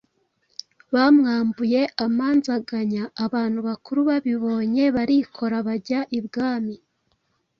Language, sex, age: Kinyarwanda, female, 30-39